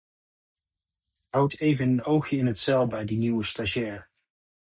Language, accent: Dutch, Nederlands Nederlands